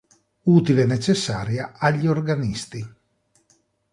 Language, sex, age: Italian, male, 40-49